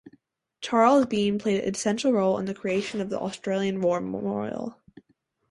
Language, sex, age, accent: English, female, under 19, United States English